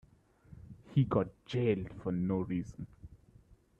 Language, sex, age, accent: English, male, 19-29, India and South Asia (India, Pakistan, Sri Lanka)